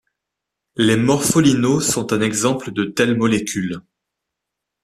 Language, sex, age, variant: French, male, 19-29, Français de métropole